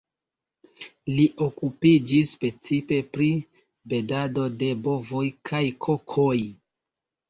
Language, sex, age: Esperanto, male, 19-29